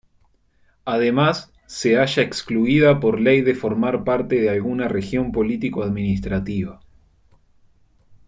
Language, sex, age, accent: Spanish, male, 19-29, Rioplatense: Argentina, Uruguay, este de Bolivia, Paraguay